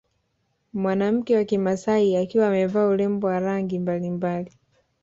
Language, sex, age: Swahili, male, 19-29